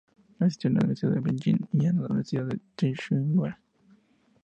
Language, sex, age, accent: Spanish, male, 19-29, México